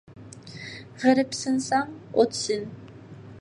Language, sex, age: Uyghur, female, 19-29